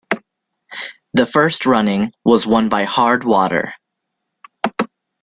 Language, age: English, 19-29